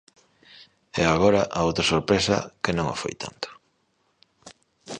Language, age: Galician, 30-39